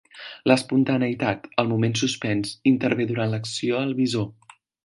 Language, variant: Catalan, Central